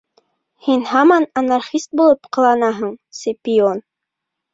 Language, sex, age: Bashkir, female, under 19